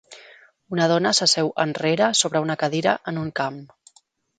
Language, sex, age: Catalan, female, 40-49